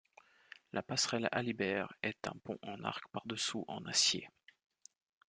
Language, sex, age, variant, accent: French, male, 30-39, Français d'Europe, Français de Suisse